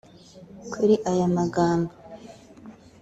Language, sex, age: Kinyarwanda, female, 19-29